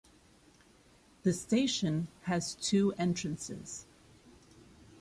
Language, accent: English, United States English